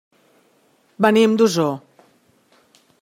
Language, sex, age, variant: Catalan, female, 40-49, Central